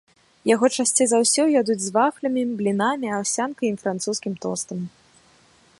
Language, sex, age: Belarusian, female, 19-29